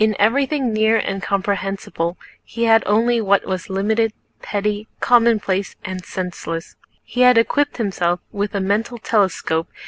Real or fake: real